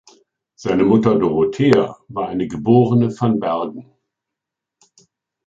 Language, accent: German, Deutschland Deutsch